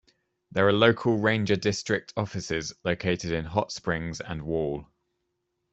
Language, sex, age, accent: English, male, 30-39, England English